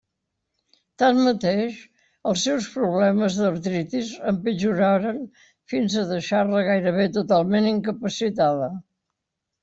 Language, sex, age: Catalan, female, 90+